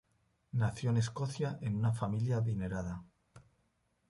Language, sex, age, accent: Spanish, male, 40-49, España: Centro-Sur peninsular (Madrid, Toledo, Castilla-La Mancha)